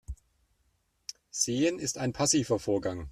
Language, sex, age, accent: German, male, 40-49, Deutschland Deutsch